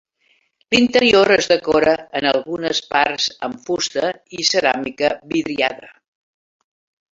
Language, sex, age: Catalan, female, 70-79